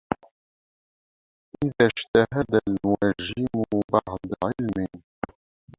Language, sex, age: Arabic, male, 19-29